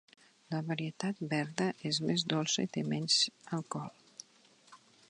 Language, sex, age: Catalan, female, 40-49